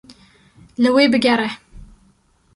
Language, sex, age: Kurdish, female, 19-29